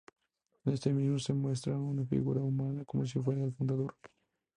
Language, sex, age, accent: Spanish, male, 19-29, México